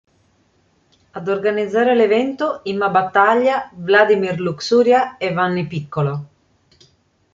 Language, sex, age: Italian, female, 50-59